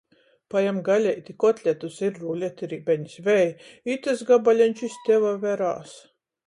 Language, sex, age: Latgalian, female, 40-49